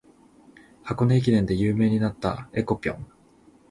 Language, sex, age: Japanese, male, 19-29